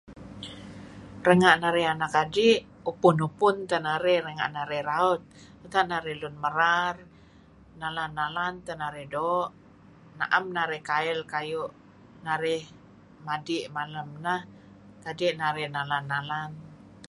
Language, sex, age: Kelabit, female, 60-69